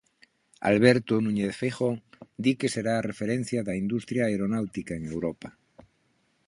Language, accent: Galician, Normativo (estándar)